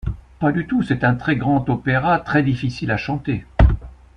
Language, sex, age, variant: French, male, 60-69, Français de métropole